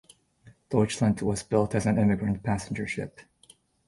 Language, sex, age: English, male, 19-29